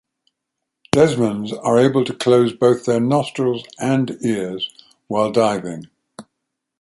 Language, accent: English, England English